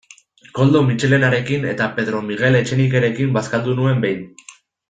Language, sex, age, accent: Basque, male, 19-29, Erdialdekoa edo Nafarra (Gipuzkoa, Nafarroa)